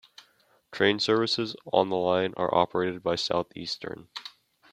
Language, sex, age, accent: English, male, under 19, United States English